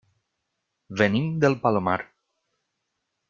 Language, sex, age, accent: Catalan, male, 40-49, valencià